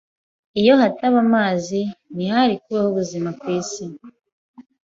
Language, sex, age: Kinyarwanda, female, 19-29